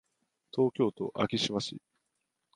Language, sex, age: Japanese, male, 19-29